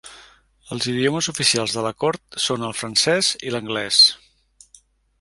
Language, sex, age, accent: Catalan, male, 50-59, central; septentrional